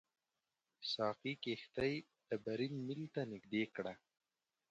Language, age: Pashto, 19-29